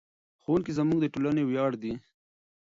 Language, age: Pashto, 30-39